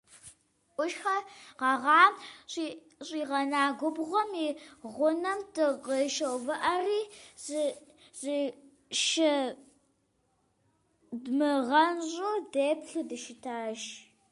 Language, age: Kabardian, under 19